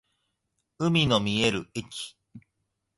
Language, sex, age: Japanese, male, 40-49